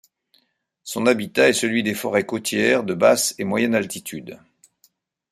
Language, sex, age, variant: French, male, 60-69, Français de métropole